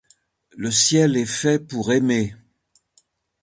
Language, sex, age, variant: French, male, 70-79, Français de métropole